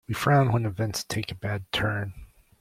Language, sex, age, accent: English, male, 40-49, United States English